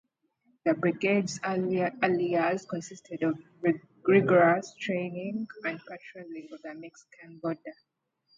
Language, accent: English, United States English